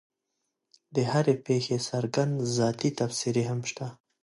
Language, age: Pashto, 30-39